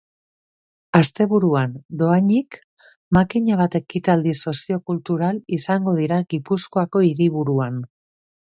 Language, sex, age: Basque, female, 40-49